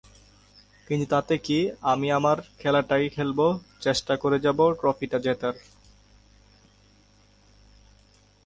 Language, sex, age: Bengali, male, 19-29